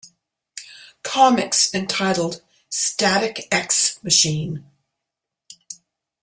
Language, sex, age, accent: English, female, 70-79, United States English